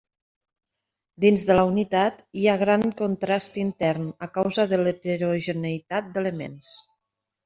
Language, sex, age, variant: Catalan, female, 40-49, Nord-Occidental